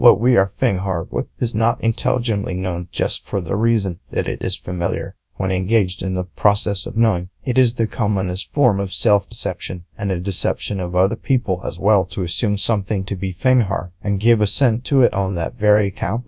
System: TTS, GradTTS